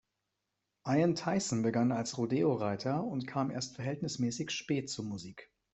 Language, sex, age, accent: German, male, 19-29, Deutschland Deutsch